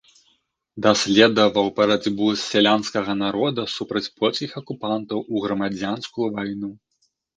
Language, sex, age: Belarusian, male, 19-29